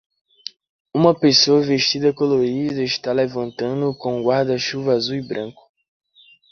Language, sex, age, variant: Portuguese, male, under 19, Portuguese (Brasil)